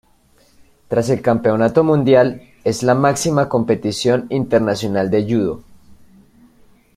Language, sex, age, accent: Spanish, male, 19-29, Andino-Pacífico: Colombia, Perú, Ecuador, oeste de Bolivia y Venezuela andina